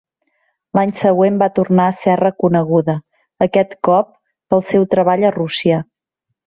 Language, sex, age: Catalan, female, 40-49